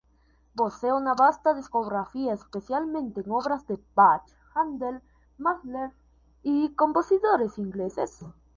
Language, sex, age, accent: Spanish, male, under 19, Andino-Pacífico: Colombia, Perú, Ecuador, oeste de Bolivia y Venezuela andina